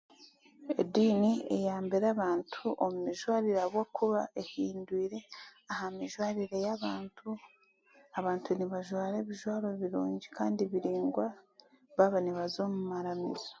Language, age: Chiga, 19-29